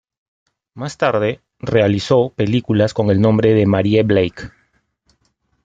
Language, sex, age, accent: Spanish, male, 30-39, Andino-Pacífico: Colombia, Perú, Ecuador, oeste de Bolivia y Venezuela andina